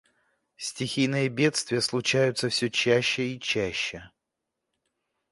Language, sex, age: Russian, male, 30-39